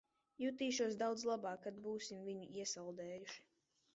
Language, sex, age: Latvian, female, under 19